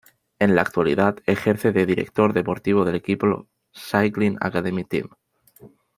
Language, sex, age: Spanish, male, 19-29